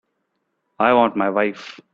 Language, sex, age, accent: English, male, 19-29, India and South Asia (India, Pakistan, Sri Lanka)